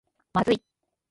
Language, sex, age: Japanese, female, 40-49